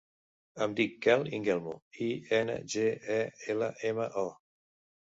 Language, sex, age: Catalan, male, 60-69